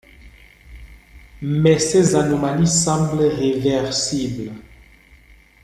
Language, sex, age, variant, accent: French, male, 19-29, Français d'Afrique subsaharienne et des îles africaines, Français du Cameroun